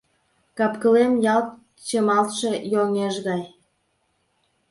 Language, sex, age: Mari, female, 19-29